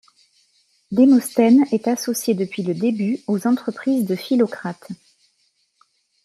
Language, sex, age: French, female, 40-49